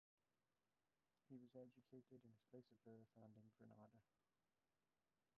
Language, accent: English, Welsh English